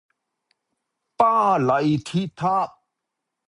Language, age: Cantonese, 40-49